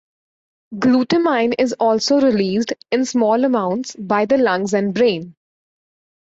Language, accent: English, Canadian English